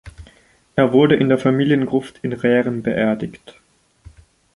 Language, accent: German, Deutschland Deutsch